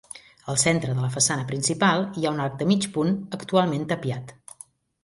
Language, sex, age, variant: Catalan, female, 40-49, Central